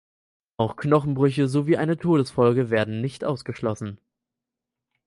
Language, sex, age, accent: German, male, 19-29, Deutschland Deutsch